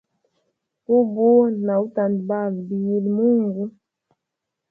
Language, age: Hemba, 30-39